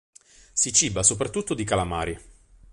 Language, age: Italian, 30-39